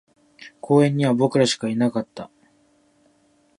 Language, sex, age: Japanese, male, 19-29